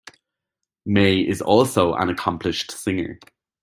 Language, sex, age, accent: English, male, 19-29, Irish English